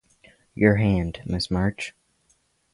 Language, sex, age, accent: English, male, under 19, United States English